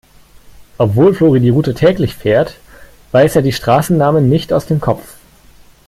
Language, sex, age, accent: German, male, 19-29, Deutschland Deutsch